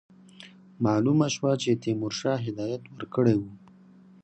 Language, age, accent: Pashto, 19-29, معیاري پښتو